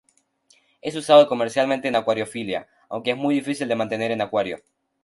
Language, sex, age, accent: Spanish, male, under 19, Rioplatense: Argentina, Uruguay, este de Bolivia, Paraguay